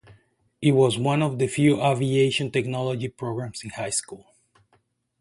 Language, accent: English, United States English